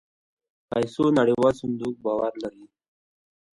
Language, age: Pashto, 19-29